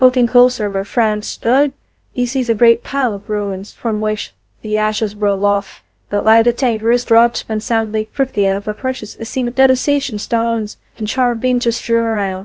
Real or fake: fake